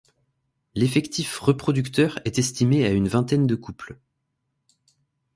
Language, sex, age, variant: French, male, 19-29, Français de métropole